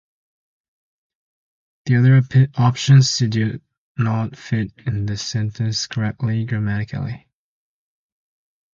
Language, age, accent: English, under 19, United States English